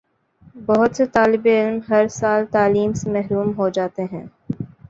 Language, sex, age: Urdu, female, 19-29